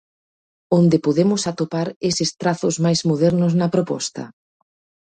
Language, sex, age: Galician, female, 30-39